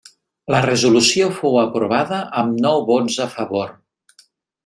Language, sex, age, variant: Catalan, male, 30-39, Central